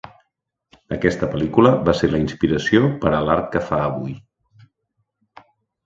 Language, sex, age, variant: Catalan, male, 40-49, Central